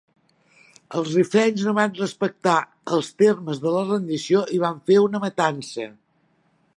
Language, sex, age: Catalan, female, 60-69